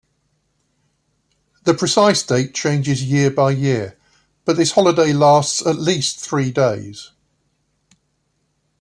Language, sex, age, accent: English, male, 60-69, England English